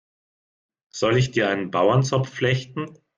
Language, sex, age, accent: German, male, 30-39, Deutschland Deutsch